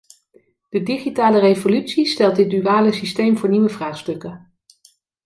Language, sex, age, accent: Dutch, female, 40-49, Nederlands Nederlands